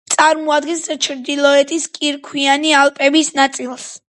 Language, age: Georgian, 19-29